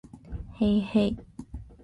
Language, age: Japanese, 19-29